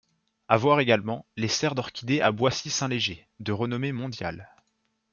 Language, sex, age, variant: French, male, 19-29, Français de métropole